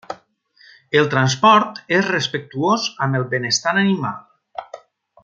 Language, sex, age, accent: Catalan, male, 40-49, valencià